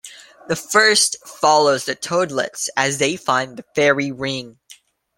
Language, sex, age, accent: English, male, under 19, United States English